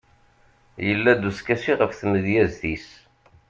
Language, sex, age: Kabyle, male, 40-49